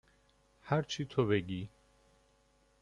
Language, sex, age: Persian, male, 30-39